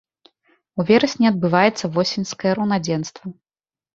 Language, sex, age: Belarusian, female, 30-39